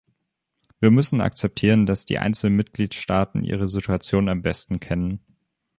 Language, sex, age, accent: German, male, under 19, Deutschland Deutsch